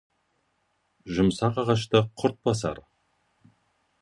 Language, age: Kazakh, 40-49